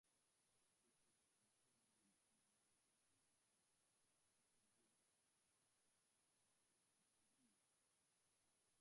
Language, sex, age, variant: Swahili, male, 19-29, Kiswahili cha Bara ya Kenya